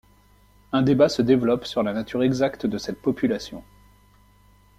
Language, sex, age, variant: French, male, 40-49, Français de métropole